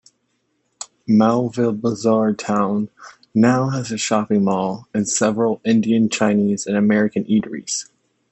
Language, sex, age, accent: English, male, 19-29, United States English